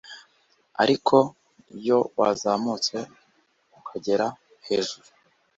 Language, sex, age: Kinyarwanda, male, 40-49